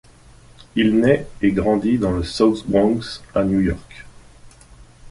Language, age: French, 40-49